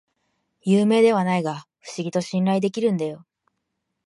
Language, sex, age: Japanese, female, 19-29